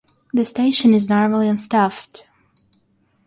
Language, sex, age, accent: English, female, under 19, United States English; England English